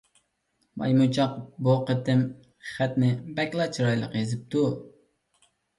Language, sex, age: Uyghur, male, 30-39